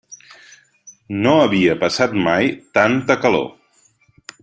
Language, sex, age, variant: Catalan, male, 30-39, Central